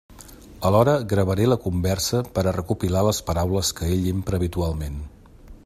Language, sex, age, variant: Catalan, male, 40-49, Central